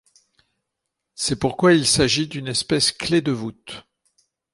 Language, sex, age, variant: French, male, 60-69, Français de métropole